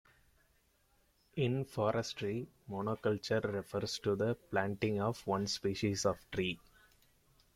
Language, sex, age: English, male, 30-39